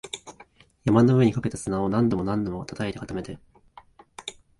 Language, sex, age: Japanese, male, 19-29